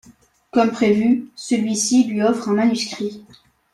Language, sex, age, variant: French, male, under 19, Français de métropole